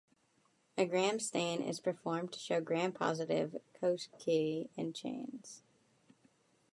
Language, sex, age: English, female, under 19